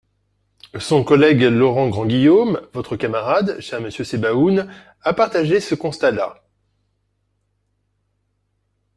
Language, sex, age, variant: French, male, 40-49, Français de métropole